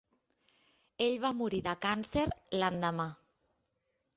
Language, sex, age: Catalan, female, 30-39